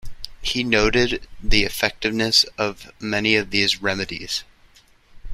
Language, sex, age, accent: English, male, 19-29, United States English